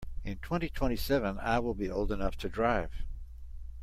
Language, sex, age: English, male, 70-79